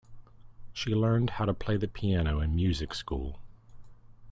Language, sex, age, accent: English, male, 30-39, United States English